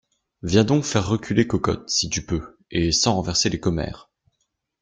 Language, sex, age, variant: French, male, 19-29, Français de métropole